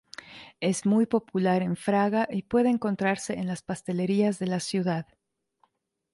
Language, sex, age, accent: Spanish, female, 40-49, México; Andino-Pacífico: Colombia, Perú, Ecuador, oeste de Bolivia y Venezuela andina